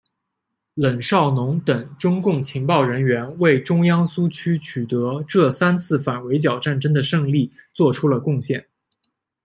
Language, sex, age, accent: Chinese, male, 19-29, 出生地：江苏省